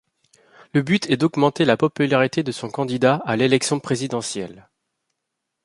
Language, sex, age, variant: French, male, 30-39, Français de métropole